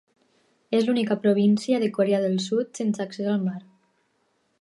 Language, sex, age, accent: Catalan, female, 19-29, Tortosí